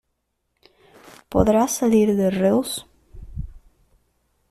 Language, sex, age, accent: Spanish, female, under 19, México